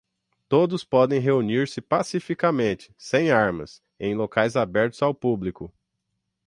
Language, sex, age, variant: Portuguese, male, 30-39, Portuguese (Brasil)